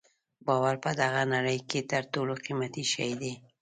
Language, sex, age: Pashto, female, 50-59